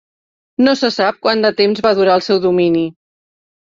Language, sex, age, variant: Catalan, female, 60-69, Central